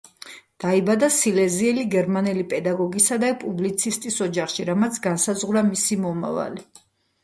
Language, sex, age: Georgian, female, 40-49